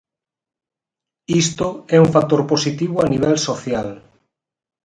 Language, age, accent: Galician, 40-49, Atlántico (seseo e gheada)